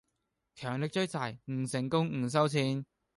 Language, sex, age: Cantonese, male, 19-29